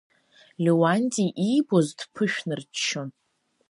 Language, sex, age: Abkhazian, female, under 19